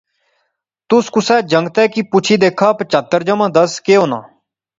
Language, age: Pahari-Potwari, 19-29